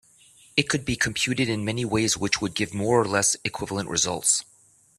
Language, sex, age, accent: English, male, 40-49, United States English